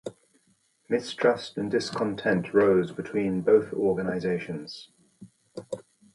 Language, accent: English, England English